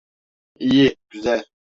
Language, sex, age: Turkish, male, 19-29